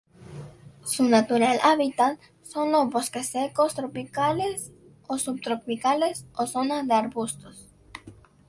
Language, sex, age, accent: Spanish, female, under 19, América central